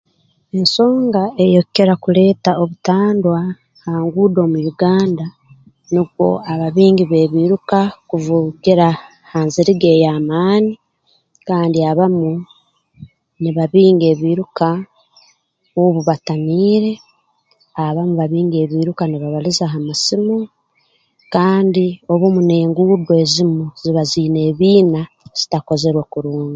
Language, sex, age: Tooro, female, 30-39